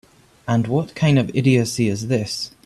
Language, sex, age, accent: English, male, 19-29, Scottish English